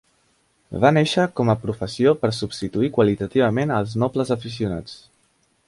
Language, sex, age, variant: Catalan, male, 19-29, Central